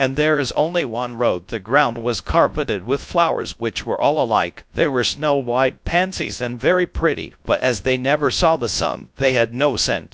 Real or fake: fake